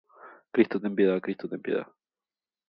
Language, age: Spanish, 19-29